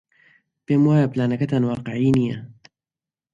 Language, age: Central Kurdish, 19-29